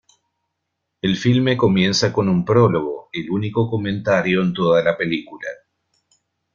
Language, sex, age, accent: Spanish, male, 50-59, Rioplatense: Argentina, Uruguay, este de Bolivia, Paraguay